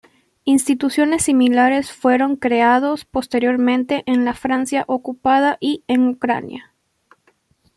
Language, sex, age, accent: Spanish, female, under 19, Andino-Pacífico: Colombia, Perú, Ecuador, oeste de Bolivia y Venezuela andina